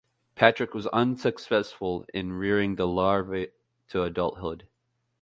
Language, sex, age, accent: English, male, 19-29, United States English